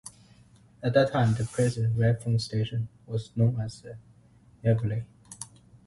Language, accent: English, United States English